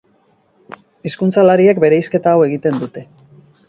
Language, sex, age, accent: Basque, female, 50-59, Mendebalekoa (Araba, Bizkaia, Gipuzkoako mendebaleko herri batzuk)